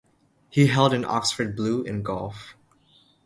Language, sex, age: English, male, under 19